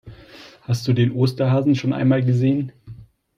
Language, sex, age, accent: German, male, 19-29, Österreichisches Deutsch